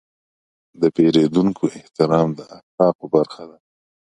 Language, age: Pashto, 19-29